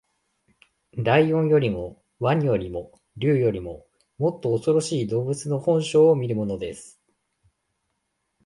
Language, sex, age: Japanese, male, 19-29